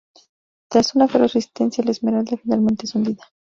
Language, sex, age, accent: Spanish, female, 19-29, México